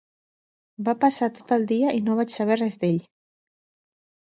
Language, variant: Catalan, Central